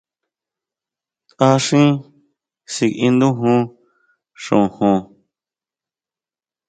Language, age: Huautla Mazatec, 19-29